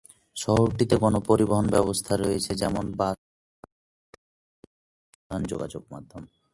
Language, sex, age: Bengali, male, 19-29